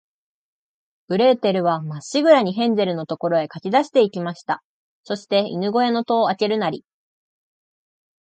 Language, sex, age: Japanese, female, 19-29